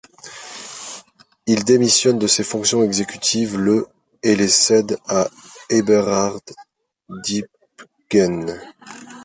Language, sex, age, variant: French, male, 30-39, Français de métropole